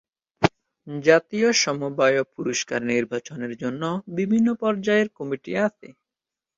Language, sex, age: Bengali, male, 19-29